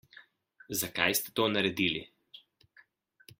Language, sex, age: Slovenian, male, 19-29